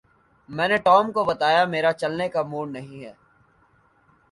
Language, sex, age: Urdu, male, 19-29